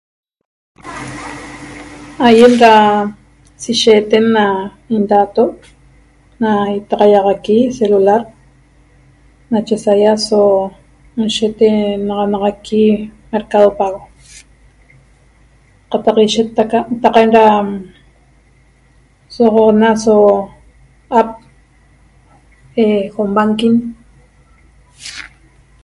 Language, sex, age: Toba, female, 40-49